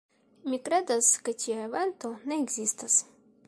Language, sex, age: Esperanto, female, 19-29